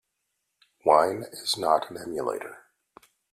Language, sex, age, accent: English, male, 50-59, Canadian English